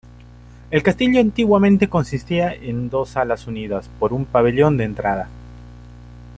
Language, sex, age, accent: Spanish, male, 19-29, Andino-Pacífico: Colombia, Perú, Ecuador, oeste de Bolivia y Venezuela andina